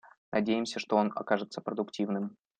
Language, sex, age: Russian, male, 19-29